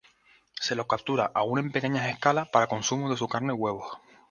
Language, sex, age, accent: Spanish, male, 19-29, España: Islas Canarias